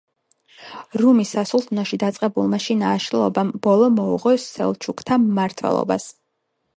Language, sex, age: Georgian, female, 19-29